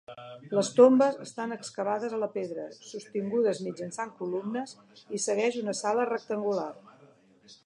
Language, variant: Catalan, Central